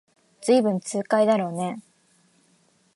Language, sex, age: Japanese, female, 19-29